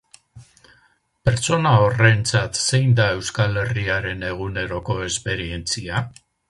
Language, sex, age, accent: Basque, male, 70-79, Mendebalekoa (Araba, Bizkaia, Gipuzkoako mendebaleko herri batzuk)